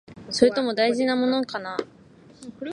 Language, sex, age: Japanese, female, under 19